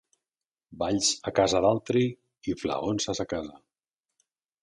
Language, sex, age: Catalan, male, 50-59